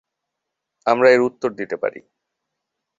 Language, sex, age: Bengali, male, 19-29